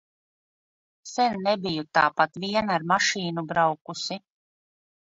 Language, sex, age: Latvian, female, 40-49